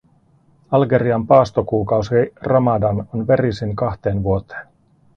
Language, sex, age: Finnish, male, 40-49